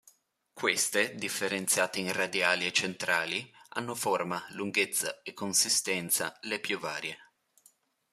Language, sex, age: Italian, male, under 19